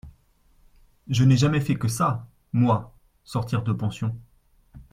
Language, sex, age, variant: French, male, 19-29, Français de métropole